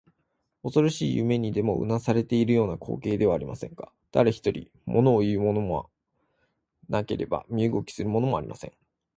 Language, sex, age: Japanese, male, 19-29